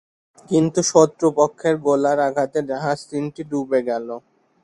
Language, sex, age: Bengali, male, 19-29